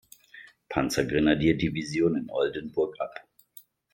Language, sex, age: German, male, 40-49